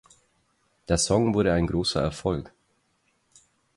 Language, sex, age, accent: German, male, 19-29, Österreichisches Deutsch